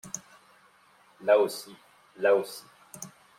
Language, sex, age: French, male, 30-39